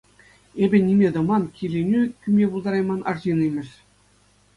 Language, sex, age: Chuvash, male, 40-49